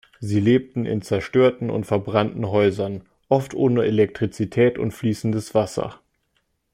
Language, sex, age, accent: German, male, under 19, Deutschland Deutsch